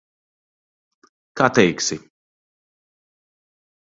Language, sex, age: Latvian, male, 30-39